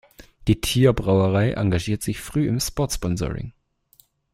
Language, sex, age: German, male, under 19